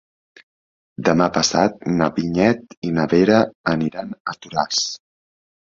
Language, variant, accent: Catalan, Central, Barceloní